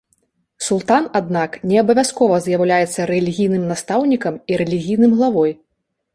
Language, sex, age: Belarusian, female, 30-39